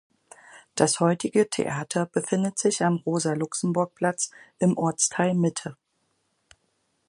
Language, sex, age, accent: German, female, 40-49, Deutschland Deutsch